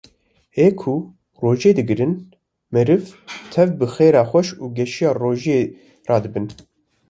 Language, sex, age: Kurdish, male, 19-29